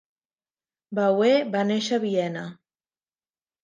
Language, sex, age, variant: Catalan, female, 30-39, Central